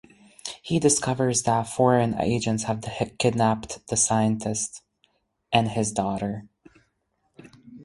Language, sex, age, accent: English, male, 19-29, United States English